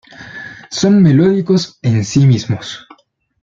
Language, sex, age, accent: Spanish, male, 19-29, Chileno: Chile, Cuyo